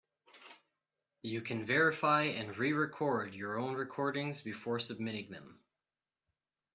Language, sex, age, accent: English, male, 19-29, United States English